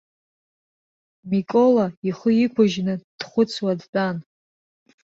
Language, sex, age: Abkhazian, female, 19-29